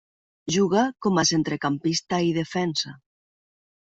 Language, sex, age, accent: Catalan, female, 40-49, valencià